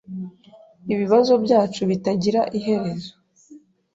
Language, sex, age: Kinyarwanda, female, 19-29